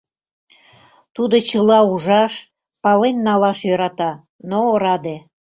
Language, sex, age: Mari, female, 70-79